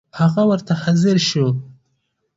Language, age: Pashto, 19-29